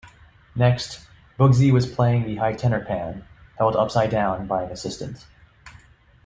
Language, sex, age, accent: English, male, 19-29, United States English